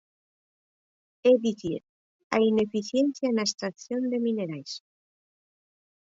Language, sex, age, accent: Galician, female, 50-59, Oriental (común en zona oriental)